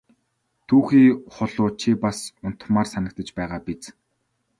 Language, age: Mongolian, 19-29